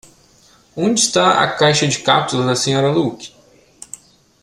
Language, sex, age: Portuguese, male, 19-29